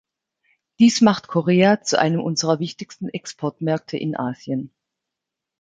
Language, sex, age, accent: German, female, 50-59, Deutschland Deutsch